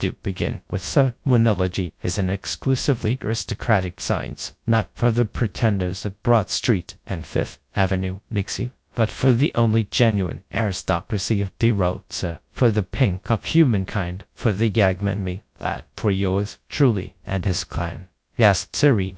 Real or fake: fake